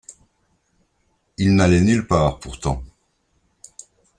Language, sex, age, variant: French, male, 60-69, Français de métropole